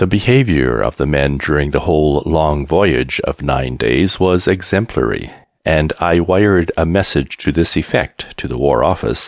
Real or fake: real